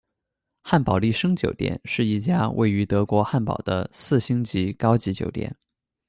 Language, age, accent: Chinese, 19-29, 出生地：四川省